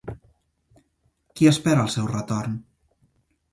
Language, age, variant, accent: Catalan, under 19, Central, central